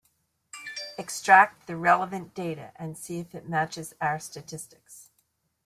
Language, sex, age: English, female, 60-69